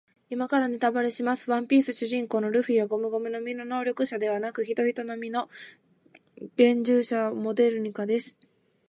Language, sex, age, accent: Japanese, female, 19-29, 関西弁